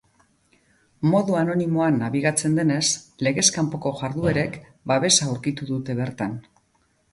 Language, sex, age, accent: Basque, female, 50-59, Mendebalekoa (Araba, Bizkaia, Gipuzkoako mendebaleko herri batzuk)